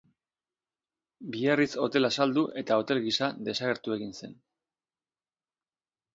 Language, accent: Basque, Erdialdekoa edo Nafarra (Gipuzkoa, Nafarroa)